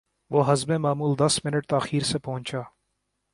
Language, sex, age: Urdu, male, 19-29